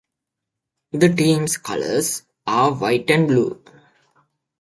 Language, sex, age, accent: English, male, 19-29, United States English